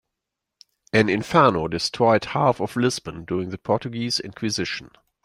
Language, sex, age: English, male, 50-59